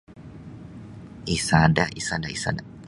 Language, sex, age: Sabah Bisaya, male, 19-29